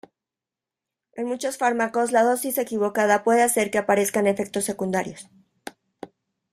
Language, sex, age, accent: Spanish, female, 40-49, México